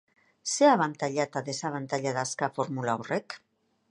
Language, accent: Basque, Erdialdekoa edo Nafarra (Gipuzkoa, Nafarroa)